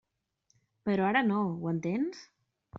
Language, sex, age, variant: Catalan, female, 30-39, Central